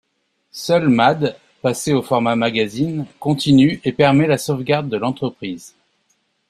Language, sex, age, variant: French, male, 40-49, Français de métropole